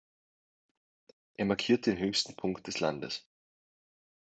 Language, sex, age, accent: German, male, 19-29, Österreichisches Deutsch